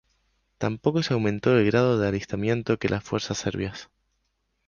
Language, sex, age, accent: Spanish, male, 19-29, España: Islas Canarias